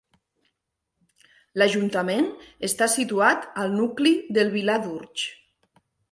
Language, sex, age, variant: Catalan, female, 40-49, Nord-Occidental